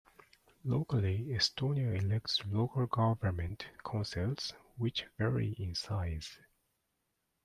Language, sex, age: English, male, 40-49